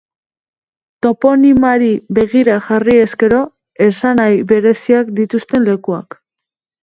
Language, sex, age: Basque, female, 19-29